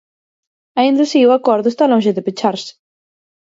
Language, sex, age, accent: Galician, female, 30-39, Central (gheada)